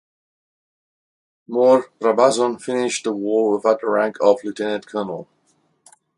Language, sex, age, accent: English, male, 30-39, Southern African (South Africa, Zimbabwe, Namibia)